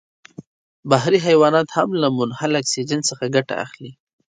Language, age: Pashto, 19-29